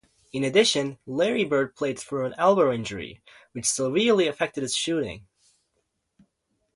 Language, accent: English, United States English